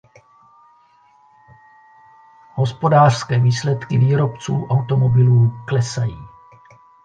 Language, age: Czech, 60-69